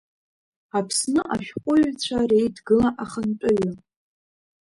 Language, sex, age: Abkhazian, female, under 19